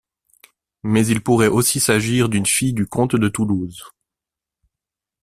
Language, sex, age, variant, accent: French, male, 40-49, Français d'Europe, Français de Suisse